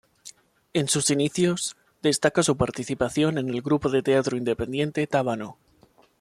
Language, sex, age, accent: Spanish, male, 19-29, España: Centro-Sur peninsular (Madrid, Toledo, Castilla-La Mancha)